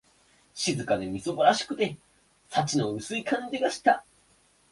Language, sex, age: Japanese, male, 19-29